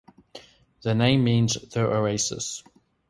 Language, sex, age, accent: English, male, 30-39, Australian English